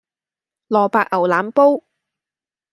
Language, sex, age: Cantonese, female, 19-29